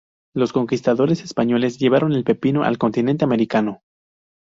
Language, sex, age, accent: Spanish, male, 19-29, México